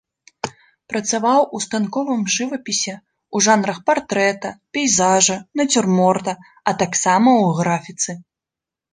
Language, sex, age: Belarusian, female, 19-29